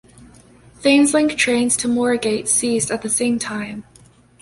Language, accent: English, Canadian English